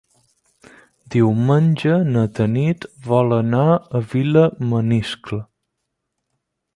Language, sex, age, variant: Catalan, male, 19-29, Balear